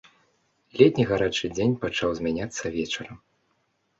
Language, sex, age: Belarusian, male, 19-29